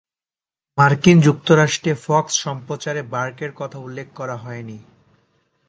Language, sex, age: Bengali, male, 19-29